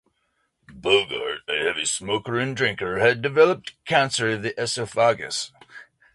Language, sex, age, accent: English, male, 40-49, United States English; West Coast